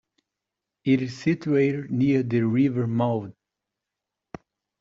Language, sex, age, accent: English, male, 30-39, United States English